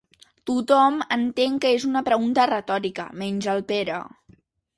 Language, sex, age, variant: Catalan, male, under 19, Central